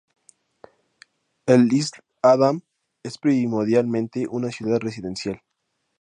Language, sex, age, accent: Spanish, male, under 19, México